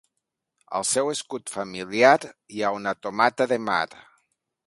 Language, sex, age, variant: Catalan, male, 40-49, Nord-Occidental